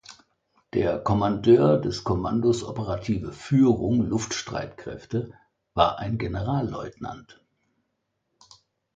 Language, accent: German, Deutschland Deutsch